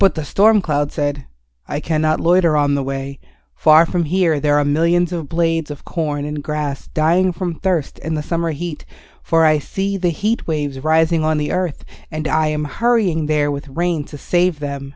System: none